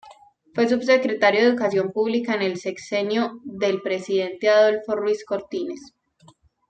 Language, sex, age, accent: Spanish, female, 30-39, Andino-Pacífico: Colombia, Perú, Ecuador, oeste de Bolivia y Venezuela andina